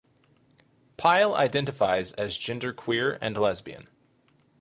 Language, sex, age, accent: English, male, 30-39, United States English